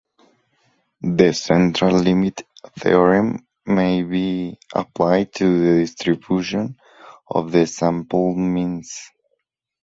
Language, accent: English, United States English